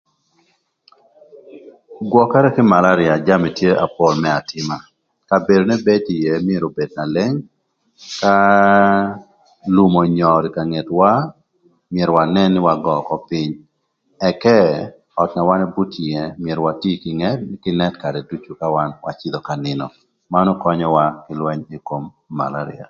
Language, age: Thur, 40-49